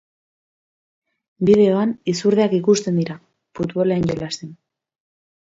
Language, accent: Basque, Mendebalekoa (Araba, Bizkaia, Gipuzkoako mendebaleko herri batzuk)